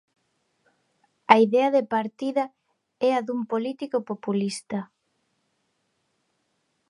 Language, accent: Galician, Normativo (estándar)